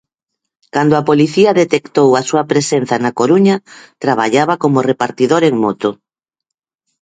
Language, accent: Galician, Normativo (estándar)